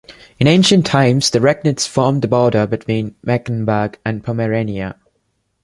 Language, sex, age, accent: English, male, 19-29, India and South Asia (India, Pakistan, Sri Lanka)